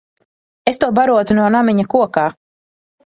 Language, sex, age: Latvian, female, 19-29